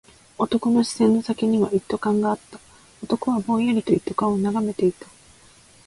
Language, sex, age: Japanese, female, 19-29